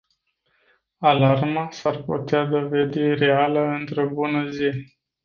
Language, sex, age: Romanian, male, 40-49